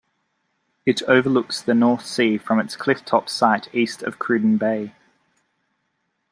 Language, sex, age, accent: English, male, 19-29, Australian English